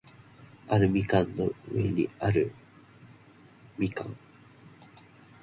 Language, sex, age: Japanese, male, 19-29